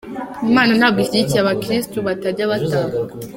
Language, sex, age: Kinyarwanda, female, under 19